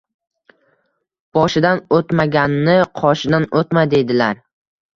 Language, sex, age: Uzbek, male, under 19